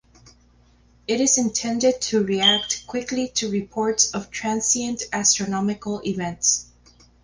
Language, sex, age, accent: English, female, 40-49, United States English